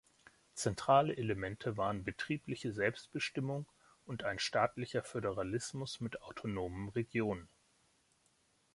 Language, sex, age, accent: German, male, 40-49, Deutschland Deutsch